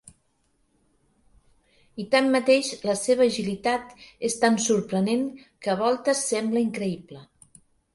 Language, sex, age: Catalan, female, 50-59